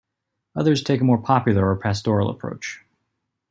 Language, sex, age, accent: English, male, 19-29, United States English